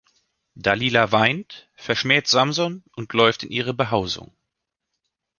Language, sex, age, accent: German, male, 30-39, Deutschland Deutsch